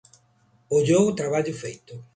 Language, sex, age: Galician, male, 50-59